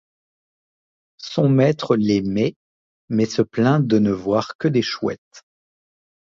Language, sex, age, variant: French, male, 30-39, Français de métropole